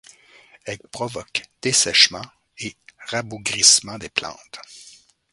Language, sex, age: French, male, 50-59